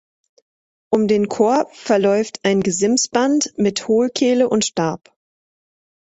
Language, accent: German, Deutschland Deutsch